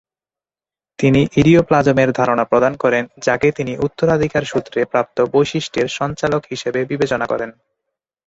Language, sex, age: Bengali, male, 19-29